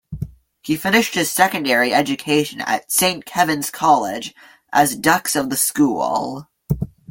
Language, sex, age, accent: English, male, under 19, Canadian English